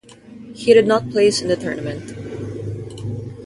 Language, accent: English, Filipino